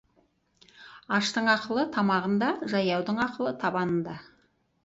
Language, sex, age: Kazakh, female, 40-49